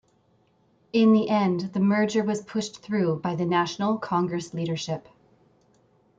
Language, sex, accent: English, female, Canadian English